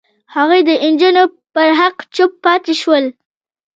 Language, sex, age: Pashto, female, under 19